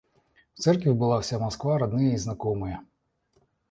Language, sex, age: Russian, male, 40-49